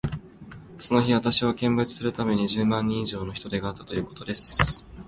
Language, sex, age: Japanese, male, under 19